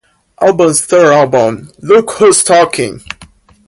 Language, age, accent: English, under 19, United States English